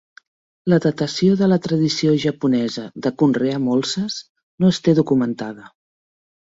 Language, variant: Catalan, Central